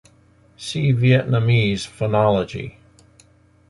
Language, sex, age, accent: English, male, 60-69, United States English